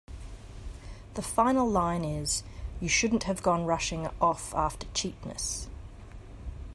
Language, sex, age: English, female, 30-39